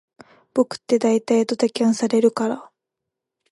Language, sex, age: Japanese, female, 19-29